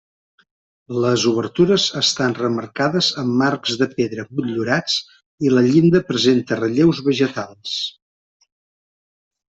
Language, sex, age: Catalan, male, 40-49